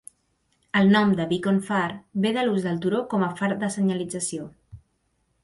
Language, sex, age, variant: Catalan, female, 19-29, Central